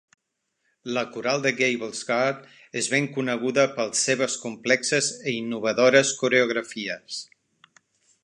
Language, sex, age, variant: Catalan, male, 50-59, Central